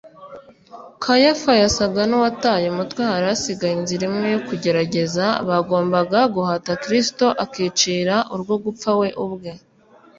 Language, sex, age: Kinyarwanda, female, 19-29